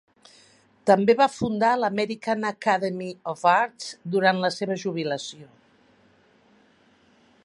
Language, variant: Catalan, Central